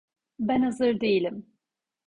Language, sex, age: Turkish, female, 40-49